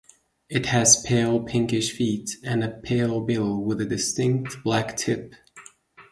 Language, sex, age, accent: English, male, 19-29, United States English